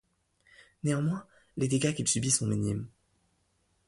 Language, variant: French, Français de métropole